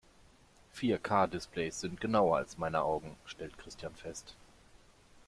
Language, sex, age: German, male, 50-59